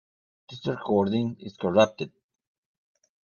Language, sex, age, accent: English, male, 50-59, United States English